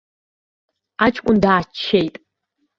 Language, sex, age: Abkhazian, female, under 19